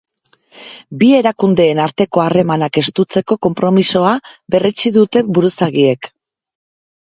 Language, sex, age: Basque, female, 40-49